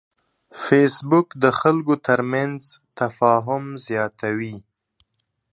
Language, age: Pashto, 19-29